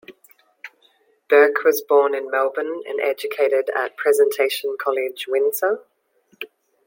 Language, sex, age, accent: English, female, 30-39, Australian English